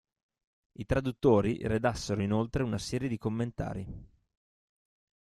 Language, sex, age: Italian, male, 30-39